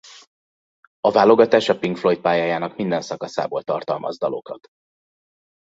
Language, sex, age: Hungarian, male, 30-39